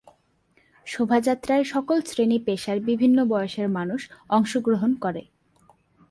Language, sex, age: Bengali, female, 19-29